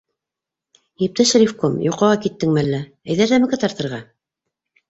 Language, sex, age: Bashkir, female, 60-69